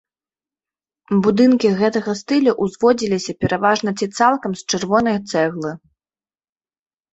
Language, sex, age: Belarusian, female, 30-39